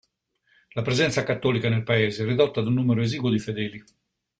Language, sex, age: Italian, male, 60-69